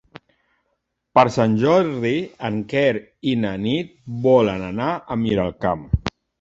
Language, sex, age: Catalan, male, 50-59